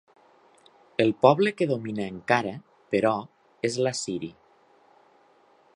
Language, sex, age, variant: Catalan, male, 40-49, Nord-Occidental